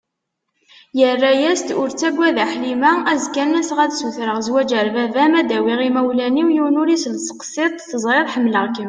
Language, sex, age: Kabyle, female, 19-29